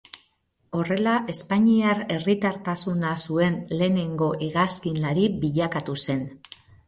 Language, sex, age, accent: Basque, female, 50-59, Mendebalekoa (Araba, Bizkaia, Gipuzkoako mendebaleko herri batzuk)